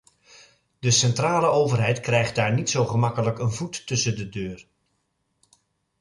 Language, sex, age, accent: Dutch, male, 50-59, Nederlands Nederlands